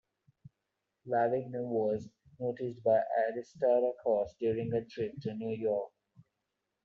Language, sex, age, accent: English, male, 19-29, India and South Asia (India, Pakistan, Sri Lanka)